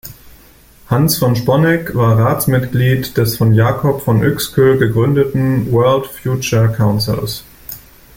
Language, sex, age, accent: German, male, 30-39, Deutschland Deutsch